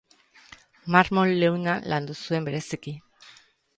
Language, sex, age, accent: Basque, female, 50-59, Erdialdekoa edo Nafarra (Gipuzkoa, Nafarroa)